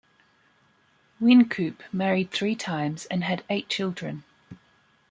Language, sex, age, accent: English, female, 30-39, Australian English